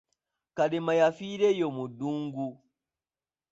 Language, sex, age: Ganda, male, 19-29